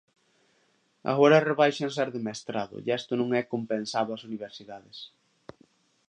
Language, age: Galician, 40-49